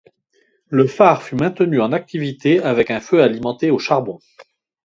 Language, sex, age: French, male, 50-59